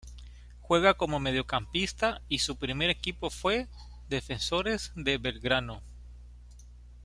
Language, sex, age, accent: Spanish, male, 30-39, México